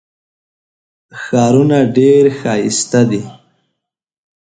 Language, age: Pashto, 19-29